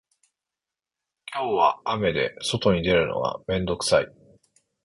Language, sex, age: Japanese, male, 40-49